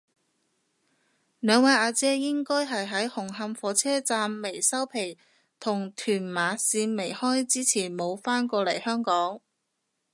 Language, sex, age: Cantonese, female, 30-39